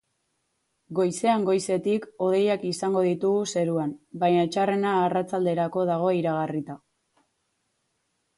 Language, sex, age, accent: Basque, female, 19-29, Mendebalekoa (Araba, Bizkaia, Gipuzkoako mendebaleko herri batzuk)